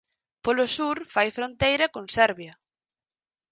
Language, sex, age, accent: Galician, female, 19-29, Normativo (estándar)